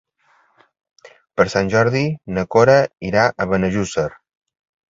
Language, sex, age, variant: Catalan, male, 50-59, Central